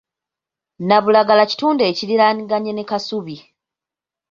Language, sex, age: Ganda, female, 19-29